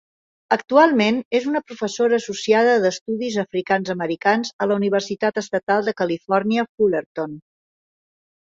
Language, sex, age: Catalan, female, 60-69